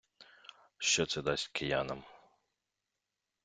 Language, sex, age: Ukrainian, male, 30-39